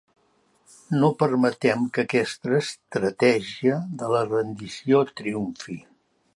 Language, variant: Catalan, Central